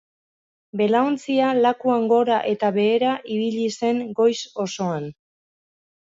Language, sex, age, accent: Basque, female, 50-59, Mendebalekoa (Araba, Bizkaia, Gipuzkoako mendebaleko herri batzuk)